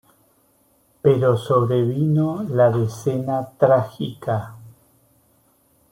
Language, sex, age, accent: Spanish, male, 50-59, Rioplatense: Argentina, Uruguay, este de Bolivia, Paraguay